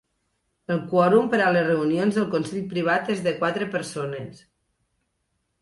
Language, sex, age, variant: Catalan, female, 40-49, Nord-Occidental